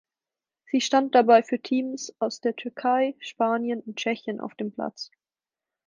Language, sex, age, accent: German, female, 19-29, Deutschland Deutsch